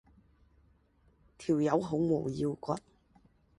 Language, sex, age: Cantonese, female, 19-29